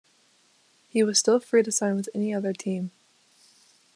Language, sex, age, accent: English, female, under 19, United States English